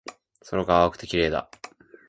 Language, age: Japanese, 19-29